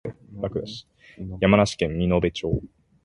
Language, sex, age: Japanese, male, 19-29